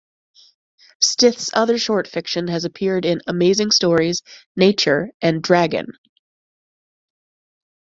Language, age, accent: English, 30-39, United States English